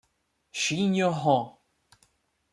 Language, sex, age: Italian, male, 19-29